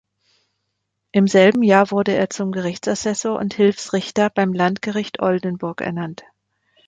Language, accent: German, Deutschland Deutsch